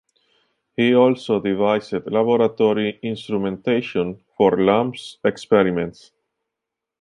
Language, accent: English, United States English